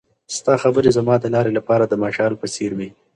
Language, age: Pashto, 19-29